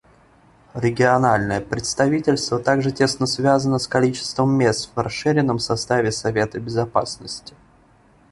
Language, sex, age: Russian, male, 19-29